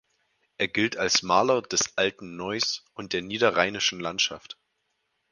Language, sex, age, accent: German, male, 19-29, Deutschland Deutsch